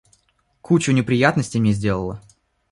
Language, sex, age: Russian, male, under 19